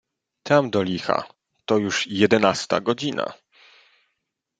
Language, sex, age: Polish, male, 30-39